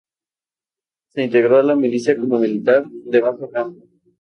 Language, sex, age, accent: Spanish, male, 19-29, México